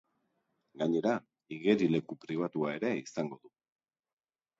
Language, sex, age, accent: Basque, male, 40-49, Erdialdekoa edo Nafarra (Gipuzkoa, Nafarroa)